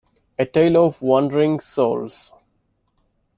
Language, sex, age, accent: English, male, 30-39, India and South Asia (India, Pakistan, Sri Lanka)